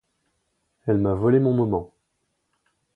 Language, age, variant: French, 40-49, Français de métropole